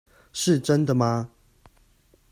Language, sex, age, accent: Chinese, male, 30-39, 出生地：桃園市